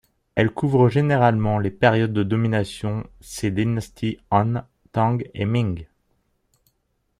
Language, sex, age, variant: French, male, 40-49, Français de métropole